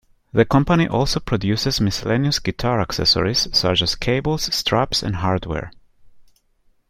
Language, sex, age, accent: English, male, 30-39, England English